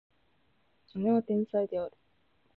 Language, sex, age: Japanese, female, 19-29